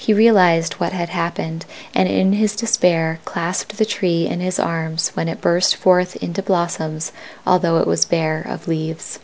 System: none